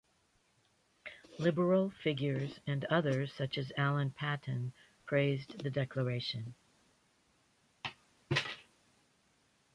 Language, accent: English, United States English